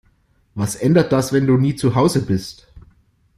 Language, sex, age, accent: German, male, 40-49, Deutschland Deutsch